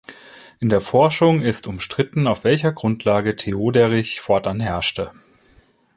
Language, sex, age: German, male, 30-39